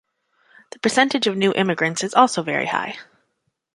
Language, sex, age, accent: English, female, 30-39, Canadian English